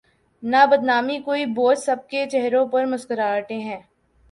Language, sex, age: Urdu, female, 19-29